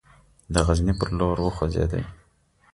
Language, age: Pashto, 19-29